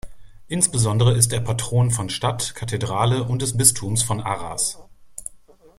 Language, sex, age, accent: German, male, 30-39, Deutschland Deutsch